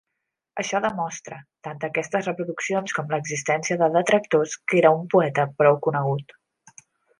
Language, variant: Catalan, Central